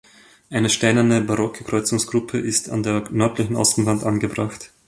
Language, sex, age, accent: German, male, 19-29, Österreichisches Deutsch